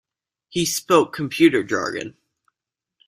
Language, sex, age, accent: English, male, under 19, United States English